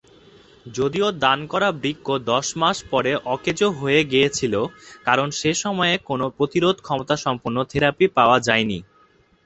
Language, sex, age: Bengali, male, 19-29